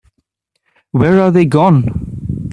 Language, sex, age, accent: English, male, 19-29, India and South Asia (India, Pakistan, Sri Lanka)